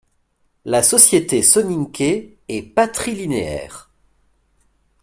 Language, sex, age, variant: French, male, 19-29, Français de métropole